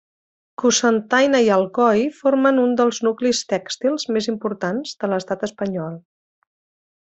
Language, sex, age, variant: Catalan, female, 50-59, Central